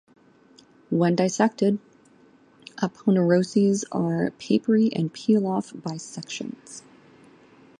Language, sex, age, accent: English, female, 30-39, United States English